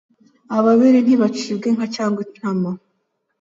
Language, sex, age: Kinyarwanda, female, 19-29